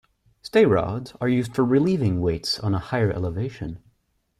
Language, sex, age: English, male, 19-29